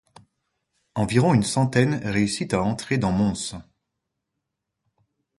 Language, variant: French, Français de métropole